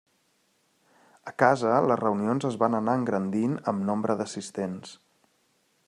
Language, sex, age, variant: Catalan, male, 30-39, Central